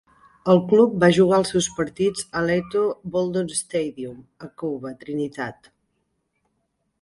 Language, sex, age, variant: Catalan, female, 40-49, Central